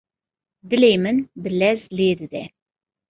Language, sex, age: Kurdish, female, 30-39